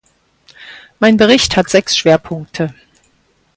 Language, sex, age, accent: German, female, 50-59, Deutschland Deutsch